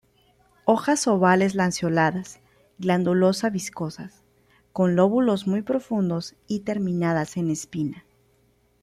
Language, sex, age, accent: Spanish, female, 30-39, Caribe: Cuba, Venezuela, Puerto Rico, República Dominicana, Panamá, Colombia caribeña, México caribeño, Costa del golfo de México